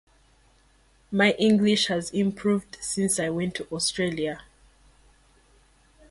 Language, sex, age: English, female, 19-29